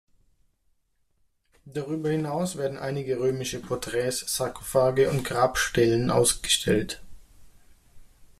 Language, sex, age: German, male, 30-39